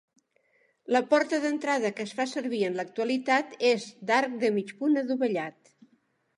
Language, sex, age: Catalan, female, 70-79